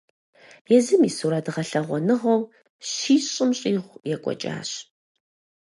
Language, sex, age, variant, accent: Kabardian, female, 30-39, Адыгэбзэ (Къэбэрдей, Кирил, псоми зэдай), Джылэхъстэней (Gilahsteney)